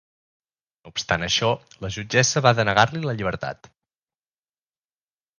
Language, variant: Catalan, Central